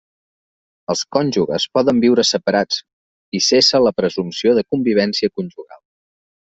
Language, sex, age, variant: Catalan, male, 30-39, Central